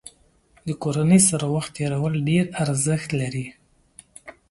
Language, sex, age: Pashto, male, 19-29